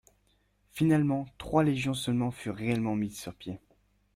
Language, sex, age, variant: French, male, under 19, Français de métropole